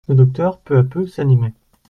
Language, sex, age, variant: French, male, 19-29, Français de métropole